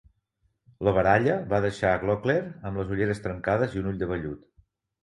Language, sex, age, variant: Catalan, male, 50-59, Central